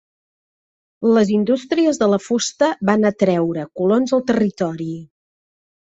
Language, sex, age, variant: Catalan, female, 50-59, Central